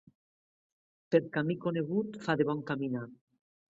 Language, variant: Catalan, Nord-Occidental